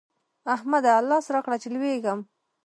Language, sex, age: Pashto, female, 19-29